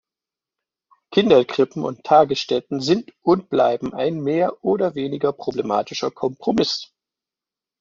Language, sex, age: German, male, 30-39